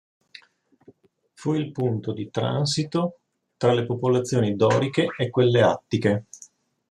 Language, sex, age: Italian, male, 50-59